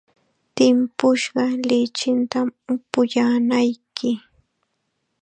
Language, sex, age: Chiquián Ancash Quechua, female, 19-29